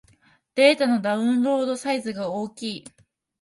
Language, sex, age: Japanese, female, 19-29